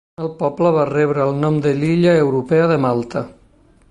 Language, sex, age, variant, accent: Catalan, male, 60-69, Nord-Occidental, nord-occidental